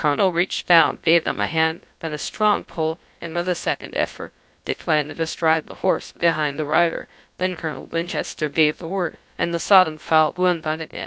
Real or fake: fake